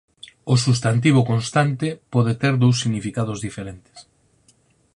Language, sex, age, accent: Galician, male, 40-49, Normativo (estándar)